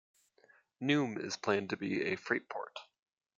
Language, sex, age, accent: English, male, 19-29, United States English